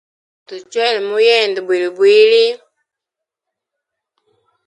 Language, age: Hemba, 19-29